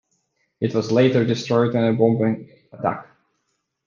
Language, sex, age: English, male, 19-29